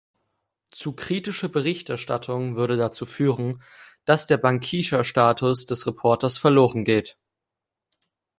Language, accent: German, Deutschland Deutsch